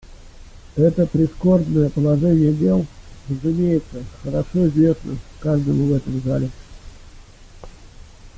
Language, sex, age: Russian, male, 40-49